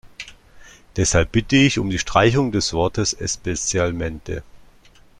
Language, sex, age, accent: German, male, 30-39, Deutschland Deutsch